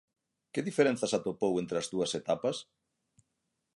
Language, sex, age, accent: Galician, male, 40-49, Normativo (estándar)